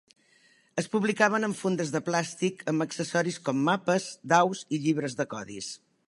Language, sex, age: Catalan, female, 60-69